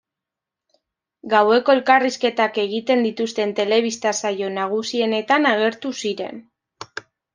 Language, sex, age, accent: Basque, female, 19-29, Mendebalekoa (Araba, Bizkaia, Gipuzkoako mendebaleko herri batzuk)